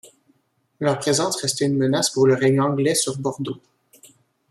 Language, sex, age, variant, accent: French, male, 19-29, Français d'Amérique du Nord, Français du Canada